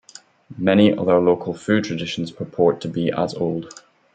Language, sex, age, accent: English, male, 30-39, England English